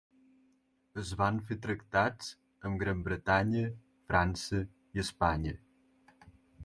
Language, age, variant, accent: Catalan, 19-29, Central, central